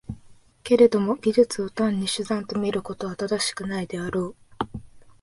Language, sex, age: Japanese, female, 19-29